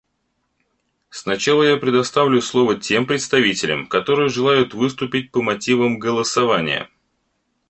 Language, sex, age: Russian, male, 30-39